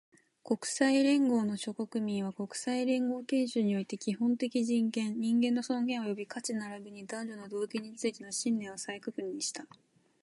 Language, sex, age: Japanese, female, 19-29